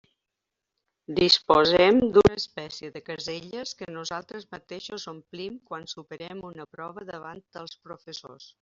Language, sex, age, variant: Catalan, female, 60-69, Balear